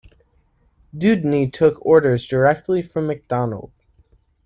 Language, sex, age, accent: English, male, 19-29, United States English